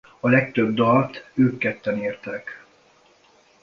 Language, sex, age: Hungarian, male, 60-69